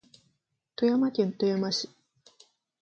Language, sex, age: Japanese, female, 19-29